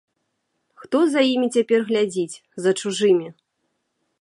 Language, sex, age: Belarusian, female, 30-39